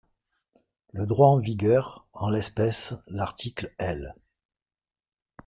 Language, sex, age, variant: French, male, 50-59, Français de métropole